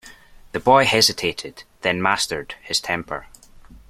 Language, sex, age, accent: English, male, under 19, Scottish English